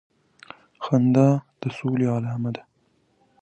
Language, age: Pashto, 19-29